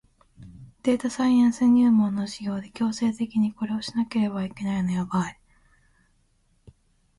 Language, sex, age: Japanese, female, 19-29